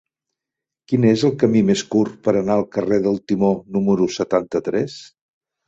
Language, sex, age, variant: Catalan, male, 70-79, Central